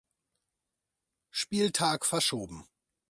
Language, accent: German, Deutschland Deutsch